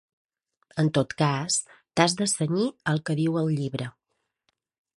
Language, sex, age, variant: Catalan, female, 40-49, Balear